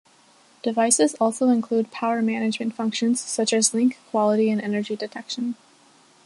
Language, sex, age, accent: English, female, under 19, United States English